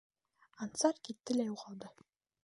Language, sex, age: Bashkir, female, under 19